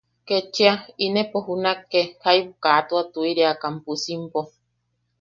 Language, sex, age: Yaqui, female, 30-39